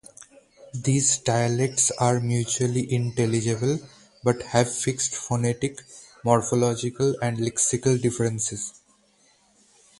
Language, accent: English, India and South Asia (India, Pakistan, Sri Lanka)